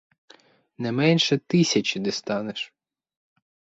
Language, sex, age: Ukrainian, male, 19-29